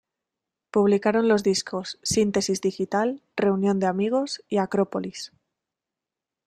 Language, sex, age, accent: Spanish, female, 19-29, España: Centro-Sur peninsular (Madrid, Toledo, Castilla-La Mancha)